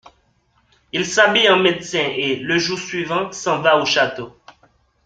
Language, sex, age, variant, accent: French, male, 19-29, Français d'Amérique du Nord, Français du Canada